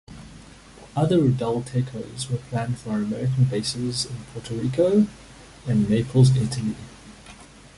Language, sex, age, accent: English, male, 30-39, Southern African (South Africa, Zimbabwe, Namibia)